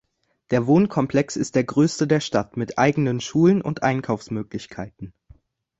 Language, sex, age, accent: German, male, under 19, Deutschland Deutsch